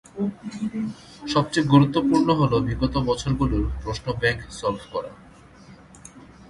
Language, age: Bengali, 30-39